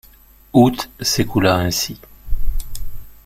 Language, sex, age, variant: French, male, 50-59, Français de métropole